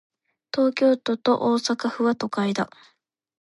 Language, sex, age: Japanese, female, under 19